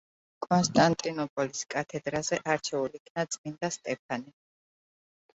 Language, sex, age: Georgian, female, 30-39